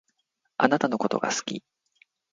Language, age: Japanese, 30-39